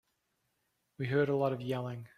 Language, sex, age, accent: English, male, 40-49, New Zealand English